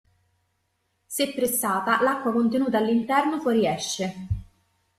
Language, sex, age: Italian, female, 30-39